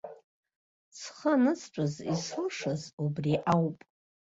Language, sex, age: Abkhazian, female, 60-69